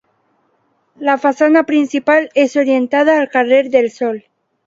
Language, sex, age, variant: Catalan, female, under 19, Alacantí